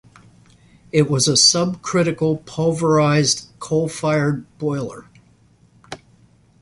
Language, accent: English, United States English